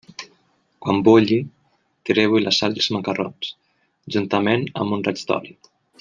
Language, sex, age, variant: Catalan, male, 19-29, Nord-Occidental